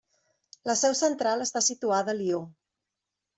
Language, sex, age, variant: Catalan, female, 40-49, Central